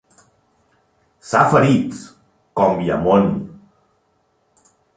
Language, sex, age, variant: Catalan, male, 40-49, Central